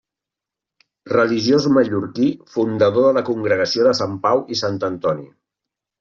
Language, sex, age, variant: Catalan, male, 50-59, Central